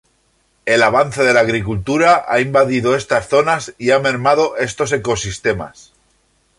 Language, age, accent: Spanish, 40-49, España: Centro-Sur peninsular (Madrid, Toledo, Castilla-La Mancha)